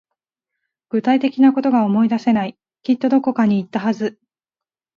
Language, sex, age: Japanese, female, 19-29